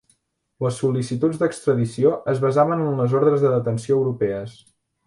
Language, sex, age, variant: Catalan, male, 19-29, Central